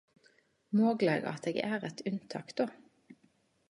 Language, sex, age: Norwegian Nynorsk, female, 30-39